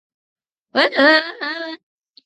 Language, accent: Spanish, México